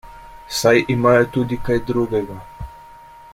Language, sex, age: Slovenian, male, 30-39